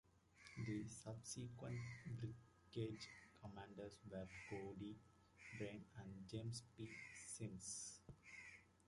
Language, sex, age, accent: English, male, 19-29, United States English